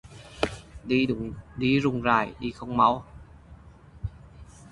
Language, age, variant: Vietnamese, 19-29, Hà Nội